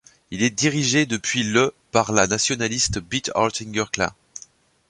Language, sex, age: French, male, 30-39